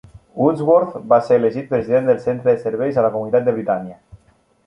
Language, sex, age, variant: Catalan, male, 19-29, Nord-Occidental